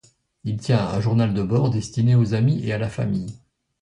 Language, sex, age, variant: French, male, 60-69, Français de métropole